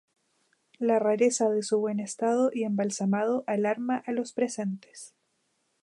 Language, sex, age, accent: Spanish, female, 19-29, Chileno: Chile, Cuyo